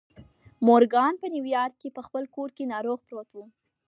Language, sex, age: Pashto, female, under 19